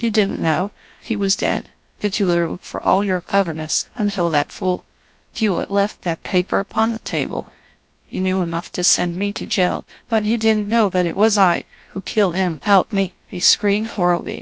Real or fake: fake